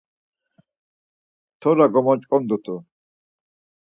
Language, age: Laz, 60-69